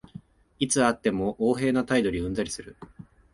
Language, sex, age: Japanese, male, 19-29